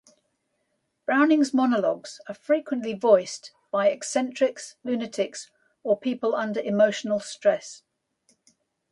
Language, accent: English, England English